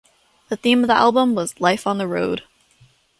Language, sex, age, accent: English, female, 19-29, United States English